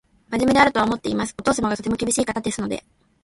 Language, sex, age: Japanese, female, 19-29